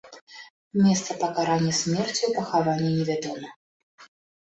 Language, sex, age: Belarusian, female, 19-29